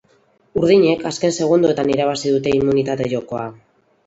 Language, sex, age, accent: Basque, female, 30-39, Mendebalekoa (Araba, Bizkaia, Gipuzkoako mendebaleko herri batzuk)